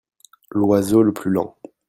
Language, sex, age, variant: French, male, 19-29, Français de métropole